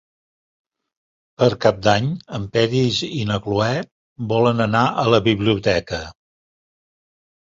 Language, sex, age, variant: Catalan, male, 60-69, Septentrional